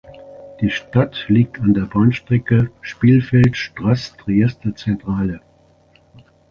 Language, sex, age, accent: German, male, 60-69, Deutschland Deutsch